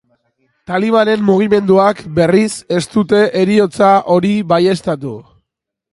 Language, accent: Basque, Mendebalekoa (Araba, Bizkaia, Gipuzkoako mendebaleko herri batzuk)